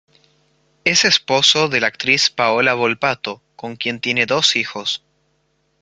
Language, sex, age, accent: Spanish, male, 19-29, Rioplatense: Argentina, Uruguay, este de Bolivia, Paraguay